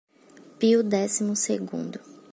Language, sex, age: Portuguese, female, 19-29